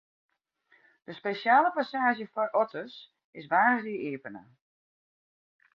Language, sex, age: Western Frisian, female, 40-49